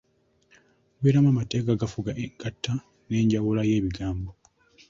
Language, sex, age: Ganda, male, 19-29